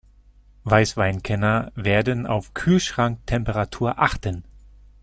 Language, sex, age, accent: German, male, 30-39, Deutschland Deutsch